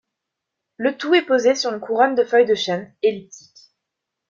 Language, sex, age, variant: French, female, under 19, Français de métropole